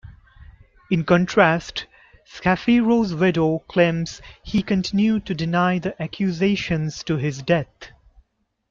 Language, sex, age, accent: English, male, 30-39, India and South Asia (India, Pakistan, Sri Lanka)